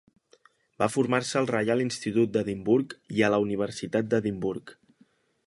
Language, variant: Catalan, Central